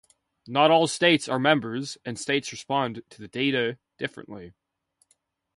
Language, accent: English, United States English